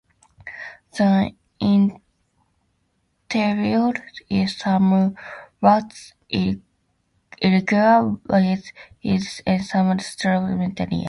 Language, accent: English, United States English